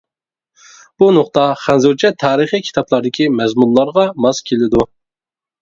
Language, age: Uyghur, 19-29